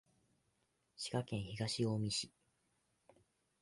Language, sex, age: Japanese, male, 19-29